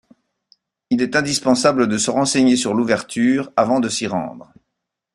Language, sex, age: French, male, 60-69